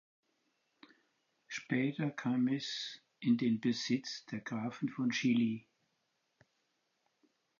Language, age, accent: German, 70-79, Deutschland Deutsch